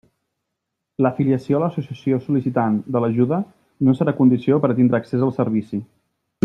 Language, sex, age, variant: Catalan, male, 30-39, Septentrional